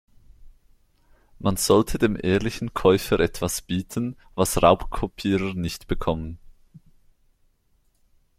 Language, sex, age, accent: German, male, 19-29, Schweizerdeutsch